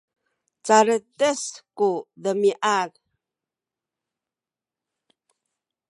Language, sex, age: Sakizaya, female, 60-69